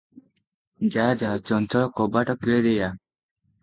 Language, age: Odia, 19-29